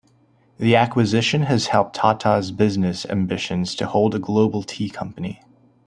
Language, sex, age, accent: English, male, 19-29, United States English